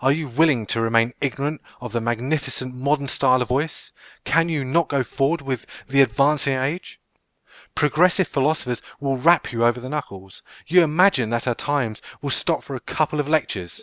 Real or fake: real